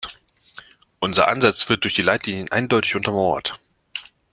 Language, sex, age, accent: German, male, 19-29, Deutschland Deutsch